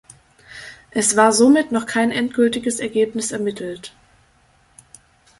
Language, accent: German, Deutschland Deutsch